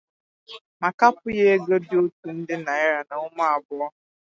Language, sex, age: Igbo, female, 19-29